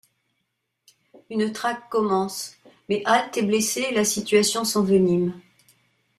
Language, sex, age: French, female, 60-69